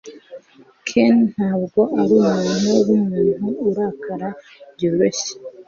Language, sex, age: Kinyarwanda, female, 19-29